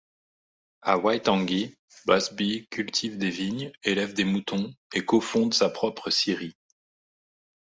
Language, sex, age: French, male, 30-39